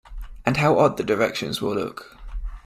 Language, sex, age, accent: English, male, 19-29, England English